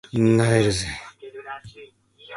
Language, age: Japanese, 19-29